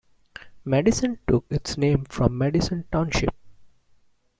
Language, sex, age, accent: English, male, 19-29, India and South Asia (India, Pakistan, Sri Lanka)